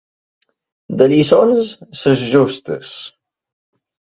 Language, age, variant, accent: Catalan, 19-29, Balear, mallorquí